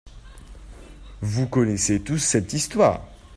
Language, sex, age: French, male, under 19